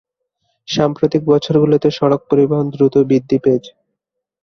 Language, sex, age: Bengali, male, 19-29